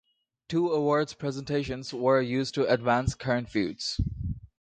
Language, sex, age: English, male, 19-29